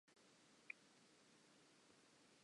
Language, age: English, 19-29